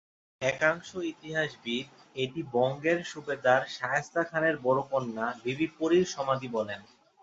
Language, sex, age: Bengali, male, 19-29